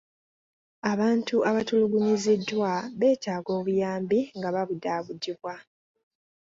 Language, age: Ganda, 30-39